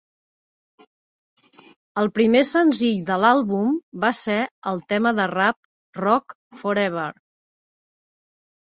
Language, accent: Catalan, Empordanès